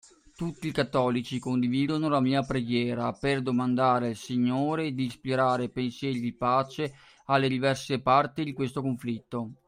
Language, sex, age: Italian, male, 40-49